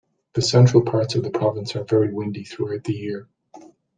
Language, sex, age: English, male, 30-39